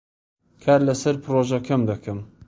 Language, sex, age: Central Kurdish, male, 30-39